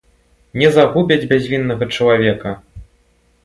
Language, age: Belarusian, 19-29